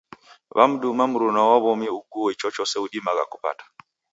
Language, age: Taita, 19-29